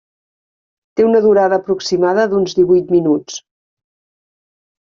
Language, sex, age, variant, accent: Catalan, female, 50-59, Central, central